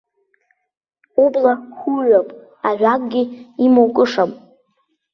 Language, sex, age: Abkhazian, female, under 19